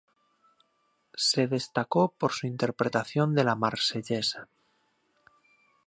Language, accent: Spanish, España: Norte peninsular (Asturias, Castilla y León, Cantabria, País Vasco, Navarra, Aragón, La Rioja, Guadalajara, Cuenca)